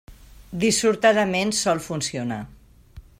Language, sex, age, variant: Catalan, female, 50-59, Central